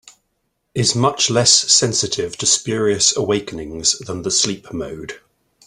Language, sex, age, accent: English, male, 50-59, England English